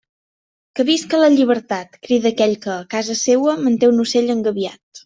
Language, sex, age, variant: Catalan, female, 19-29, Central